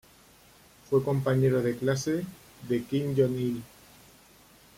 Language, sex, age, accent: Spanish, male, 40-49, España: Centro-Sur peninsular (Madrid, Toledo, Castilla-La Mancha)